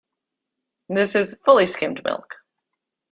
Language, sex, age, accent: English, female, 30-39, United States English